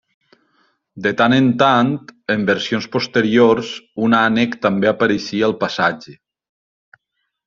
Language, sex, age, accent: Catalan, male, 50-59, valencià